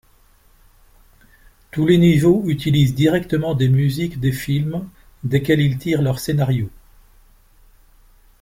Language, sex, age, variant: French, male, 60-69, Français de métropole